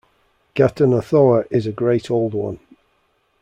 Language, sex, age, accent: English, male, 40-49, England English